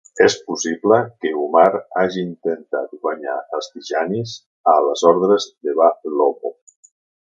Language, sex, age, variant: Catalan, male, 70-79, Central